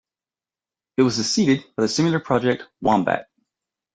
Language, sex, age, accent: English, male, 40-49, United States English